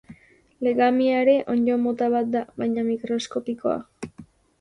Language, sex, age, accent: Basque, female, 19-29, Mendebalekoa (Araba, Bizkaia, Gipuzkoako mendebaleko herri batzuk)